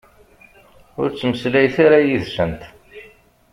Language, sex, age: Kabyle, male, 40-49